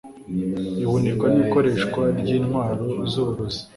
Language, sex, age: Kinyarwanda, male, 19-29